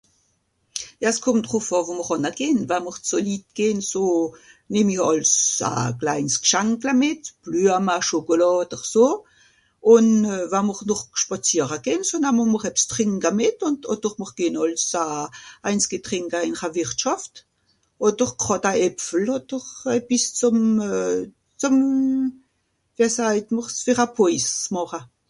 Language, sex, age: Swiss German, female, 50-59